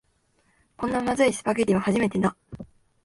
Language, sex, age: Japanese, female, 19-29